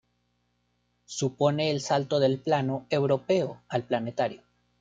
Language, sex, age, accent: Spanish, male, 19-29, México